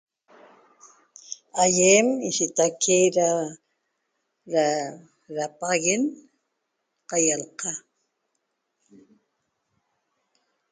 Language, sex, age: Toba, female, 50-59